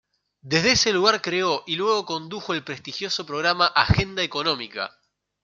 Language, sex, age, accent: Spanish, male, 19-29, Rioplatense: Argentina, Uruguay, este de Bolivia, Paraguay